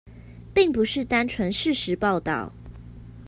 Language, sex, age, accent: Chinese, female, 19-29, 出生地：臺北市